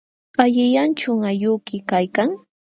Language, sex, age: Jauja Wanca Quechua, female, 19-29